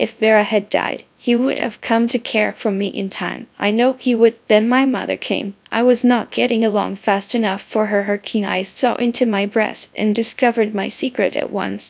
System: TTS, GradTTS